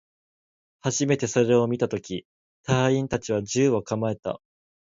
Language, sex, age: Japanese, male, 19-29